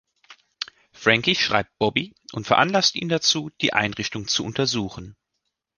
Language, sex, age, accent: German, male, 30-39, Deutschland Deutsch